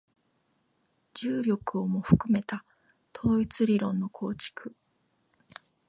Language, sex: Japanese, female